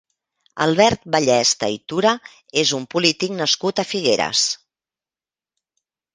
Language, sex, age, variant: Catalan, female, 50-59, Central